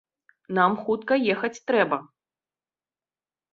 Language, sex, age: Belarusian, female, 30-39